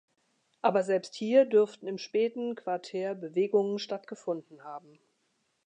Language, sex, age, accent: German, female, 50-59, Deutschland Deutsch